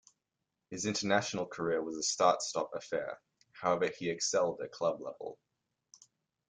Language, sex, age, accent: English, male, under 19, Australian English